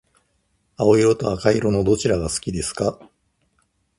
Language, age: Japanese, 50-59